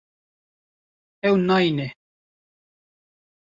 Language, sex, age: Kurdish, male, 50-59